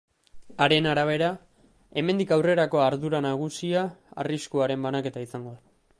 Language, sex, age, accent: Basque, male, 19-29, Mendebalekoa (Araba, Bizkaia, Gipuzkoako mendebaleko herri batzuk)